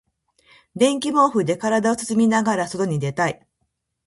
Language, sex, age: Japanese, female, 50-59